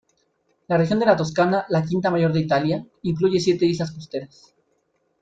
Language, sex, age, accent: Spanish, male, 19-29, México